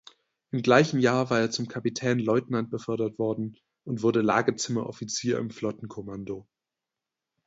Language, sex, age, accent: German, male, 19-29, Deutschland Deutsch